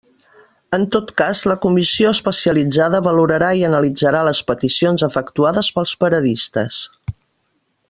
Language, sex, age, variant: Catalan, female, 60-69, Central